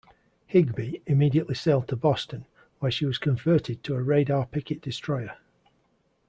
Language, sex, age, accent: English, male, 40-49, England English